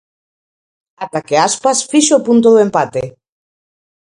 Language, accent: Galician, Normativo (estándar)